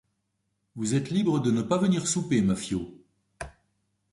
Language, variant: French, Français de métropole